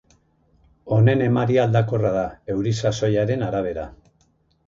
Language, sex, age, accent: Basque, male, 50-59, Erdialdekoa edo Nafarra (Gipuzkoa, Nafarroa)